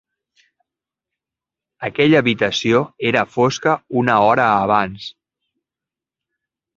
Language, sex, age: Catalan, male, 40-49